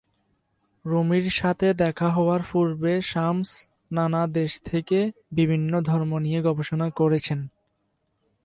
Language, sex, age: Bengali, male, 19-29